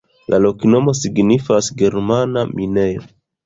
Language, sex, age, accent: Esperanto, male, 30-39, Internacia